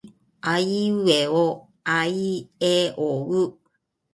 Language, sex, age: Japanese, female, 40-49